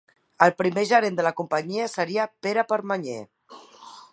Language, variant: Catalan, Central